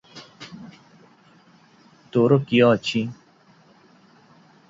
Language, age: Odia, 19-29